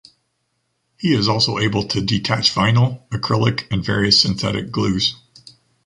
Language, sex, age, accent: English, male, 50-59, United States English